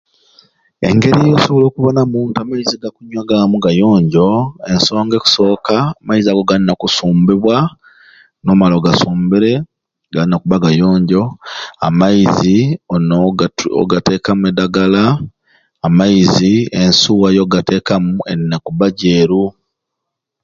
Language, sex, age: Ruuli, male, 30-39